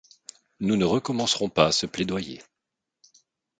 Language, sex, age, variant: French, male, 40-49, Français de métropole